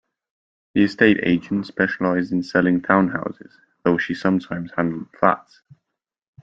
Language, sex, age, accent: English, male, 19-29, England English